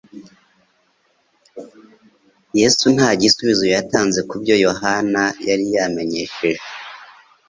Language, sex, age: Kinyarwanda, male, 30-39